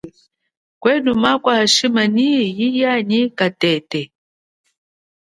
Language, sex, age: Chokwe, female, 40-49